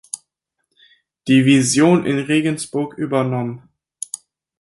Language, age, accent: German, 19-29, Deutschland Deutsch